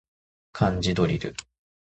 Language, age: Japanese, 19-29